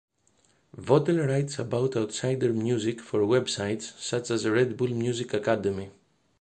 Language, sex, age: English, male, 40-49